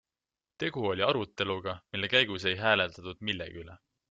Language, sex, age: Estonian, male, 19-29